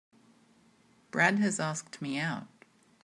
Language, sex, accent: English, female, Australian English